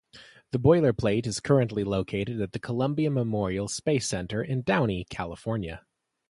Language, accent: English, United States English